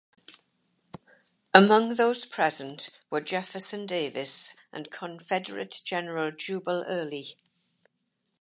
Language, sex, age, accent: English, female, 80-89, England English